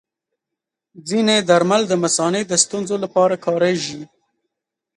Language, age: Pashto, 19-29